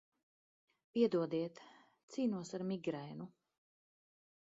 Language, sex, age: Latvian, female, 50-59